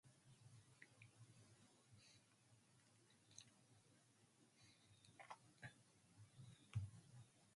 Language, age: English, 19-29